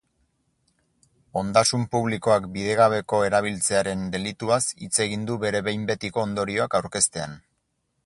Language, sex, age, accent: Basque, male, 40-49, Erdialdekoa edo Nafarra (Gipuzkoa, Nafarroa)